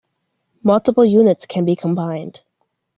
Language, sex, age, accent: English, female, under 19, United States English